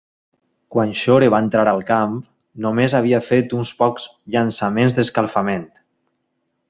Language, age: Catalan, 40-49